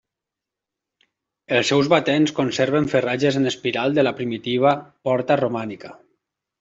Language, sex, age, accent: Catalan, male, 30-39, valencià